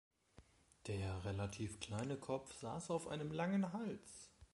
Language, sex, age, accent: German, male, 19-29, Deutschland Deutsch